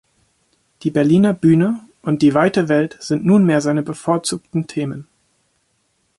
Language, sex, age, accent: German, male, 19-29, Deutschland Deutsch